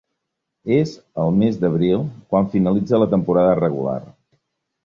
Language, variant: Catalan, Central